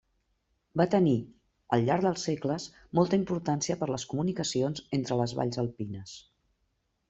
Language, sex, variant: Catalan, female, Central